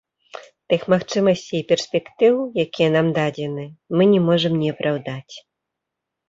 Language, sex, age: Belarusian, female, 30-39